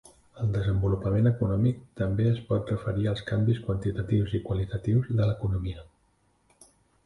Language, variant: Catalan, Central